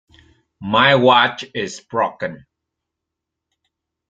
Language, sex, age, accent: English, male, 30-39, United States English